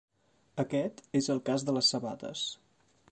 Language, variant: Catalan, Central